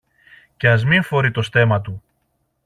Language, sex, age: Greek, male, 40-49